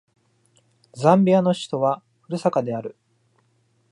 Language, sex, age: Japanese, male, 19-29